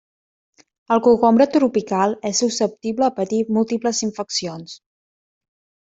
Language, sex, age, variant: Catalan, female, 30-39, Central